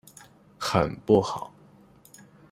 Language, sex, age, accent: Chinese, male, under 19, 出生地：浙江省